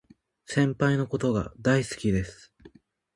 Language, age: Japanese, 19-29